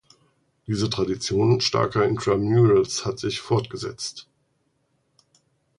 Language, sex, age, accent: German, male, 40-49, Deutschland Deutsch